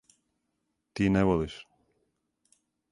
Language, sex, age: Serbian, male, 30-39